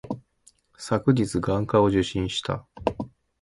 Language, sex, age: Japanese, male, 40-49